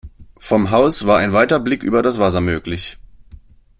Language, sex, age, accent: German, male, 19-29, Deutschland Deutsch